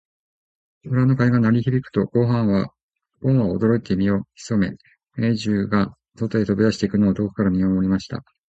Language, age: Japanese, 50-59